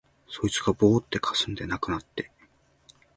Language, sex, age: Japanese, male, 19-29